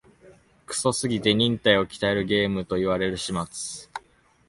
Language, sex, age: Japanese, male, 19-29